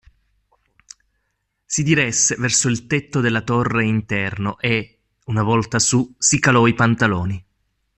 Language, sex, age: Italian, male, 30-39